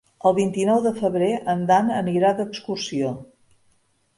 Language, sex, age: Catalan, female, 50-59